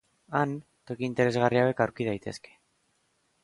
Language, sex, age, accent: Basque, male, 19-29, Erdialdekoa edo Nafarra (Gipuzkoa, Nafarroa)